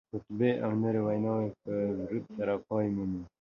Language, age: Pashto, under 19